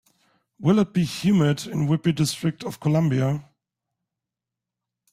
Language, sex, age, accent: English, male, 19-29, United States English